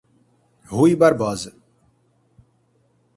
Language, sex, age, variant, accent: Portuguese, male, 19-29, Portuguese (Brasil), Paulista